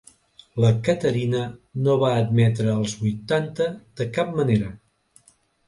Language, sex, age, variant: Catalan, male, 60-69, Central